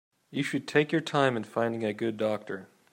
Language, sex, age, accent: English, male, 30-39, United States English